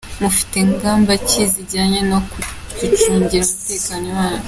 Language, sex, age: Kinyarwanda, female, under 19